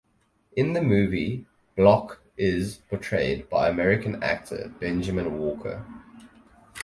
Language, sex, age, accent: English, male, 19-29, Southern African (South Africa, Zimbabwe, Namibia)